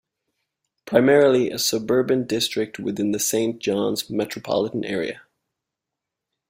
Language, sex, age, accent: English, male, 19-29, Irish English